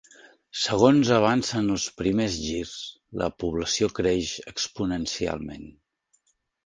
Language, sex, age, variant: Catalan, male, 50-59, Central